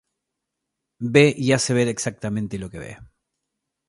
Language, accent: Spanish, Rioplatense: Argentina, Uruguay, este de Bolivia, Paraguay